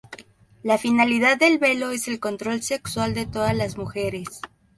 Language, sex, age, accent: Spanish, female, 19-29, México